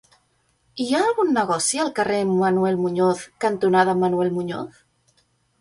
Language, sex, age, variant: Catalan, female, 30-39, Central